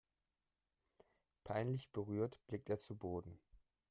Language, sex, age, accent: German, male, 19-29, Deutschland Deutsch